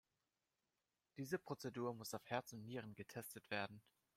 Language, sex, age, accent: German, male, 19-29, Deutschland Deutsch